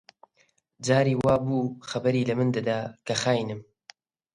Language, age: Central Kurdish, 19-29